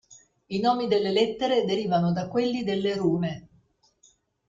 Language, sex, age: Italian, female, 60-69